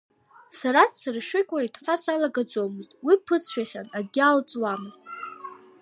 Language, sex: Abkhazian, female